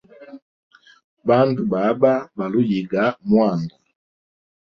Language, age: Hemba, 40-49